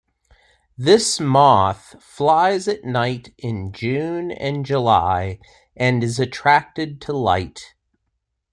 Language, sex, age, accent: English, male, 40-49, United States English